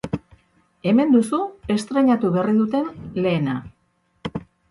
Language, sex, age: Basque, female, 40-49